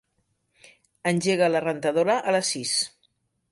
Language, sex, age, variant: Catalan, female, 50-59, Central